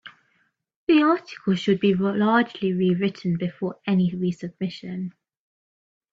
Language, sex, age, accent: English, female, 19-29, England English